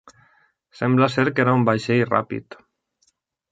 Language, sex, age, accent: Catalan, male, 19-29, valencià